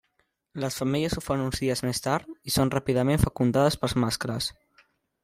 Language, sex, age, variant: Catalan, male, under 19, Central